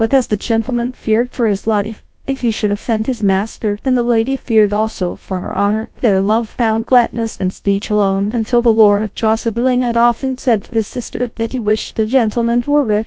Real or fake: fake